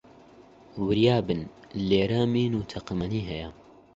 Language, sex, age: Central Kurdish, male, under 19